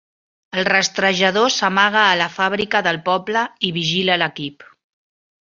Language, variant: Catalan, Central